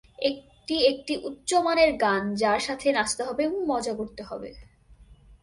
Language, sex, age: Bengali, female, 19-29